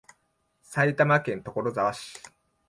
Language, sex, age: Japanese, male, 19-29